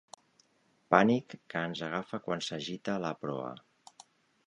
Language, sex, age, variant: Catalan, male, 50-59, Central